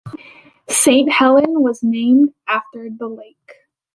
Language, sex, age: English, female, under 19